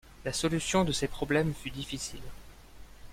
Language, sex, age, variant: French, male, 19-29, Français de métropole